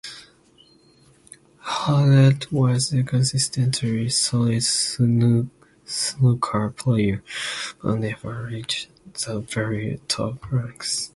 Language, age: English, under 19